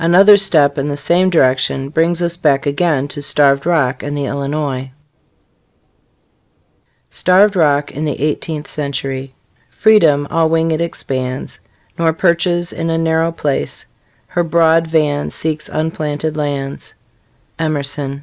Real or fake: real